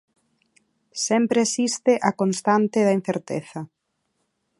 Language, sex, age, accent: Galician, female, 30-39, Oriental (común en zona oriental); Normativo (estándar)